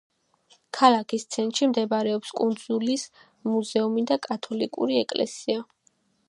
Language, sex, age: Georgian, female, 19-29